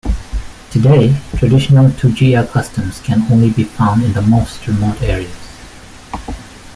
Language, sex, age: English, male, 19-29